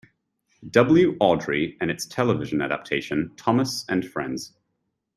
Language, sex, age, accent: English, male, 19-29, United States English